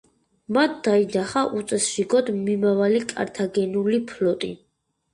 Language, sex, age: Georgian, female, 19-29